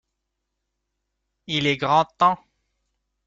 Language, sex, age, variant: French, male, 19-29, Français de métropole